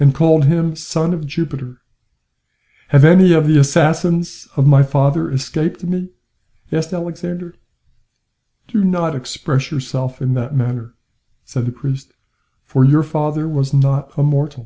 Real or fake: real